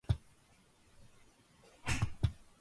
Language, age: Japanese, 19-29